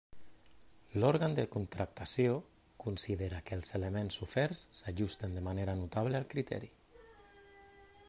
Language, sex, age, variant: Catalan, male, 30-39, Central